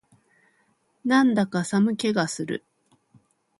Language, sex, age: Japanese, female, 40-49